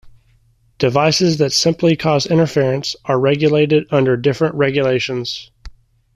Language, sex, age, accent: English, male, 19-29, United States English